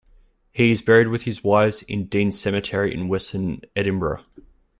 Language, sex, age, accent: English, male, 19-29, Australian English